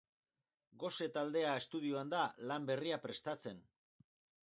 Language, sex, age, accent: Basque, male, 60-69, Mendebalekoa (Araba, Bizkaia, Gipuzkoako mendebaleko herri batzuk)